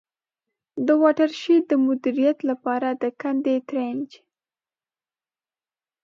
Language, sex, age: Pashto, female, 19-29